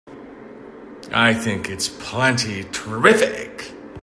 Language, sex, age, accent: English, male, 40-49, United States English